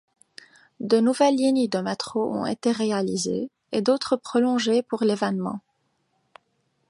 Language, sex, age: French, female, 19-29